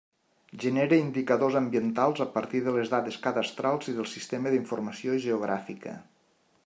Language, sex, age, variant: Catalan, male, 40-49, Nord-Occidental